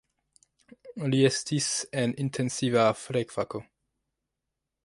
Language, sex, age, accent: Esperanto, male, under 19, Internacia